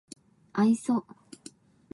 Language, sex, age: Japanese, female, 19-29